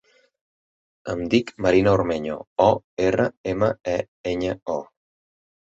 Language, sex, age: Catalan, male, 30-39